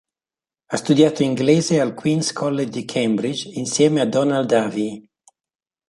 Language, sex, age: Italian, male, 60-69